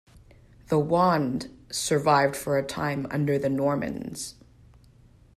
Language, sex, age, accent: English, female, 30-39, United States English